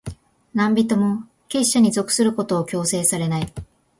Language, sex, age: Japanese, female, 19-29